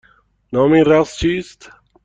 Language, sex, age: Persian, male, 19-29